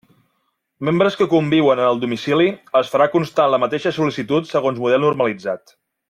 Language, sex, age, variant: Catalan, male, 30-39, Central